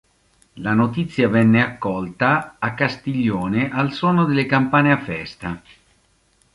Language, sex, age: Italian, male, 50-59